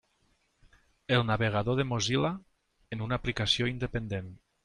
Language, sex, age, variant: Catalan, male, 40-49, Nord-Occidental